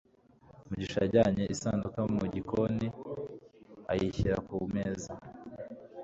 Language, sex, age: Kinyarwanda, male, 19-29